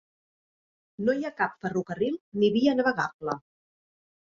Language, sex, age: Catalan, female, 40-49